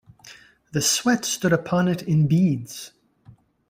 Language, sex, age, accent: English, male, 40-49, United States English